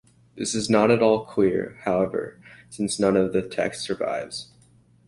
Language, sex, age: English, male, 19-29